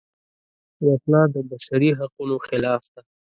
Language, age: Pashto, 19-29